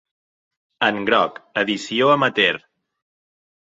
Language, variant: Catalan, Central